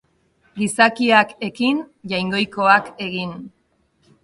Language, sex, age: Basque, female, 30-39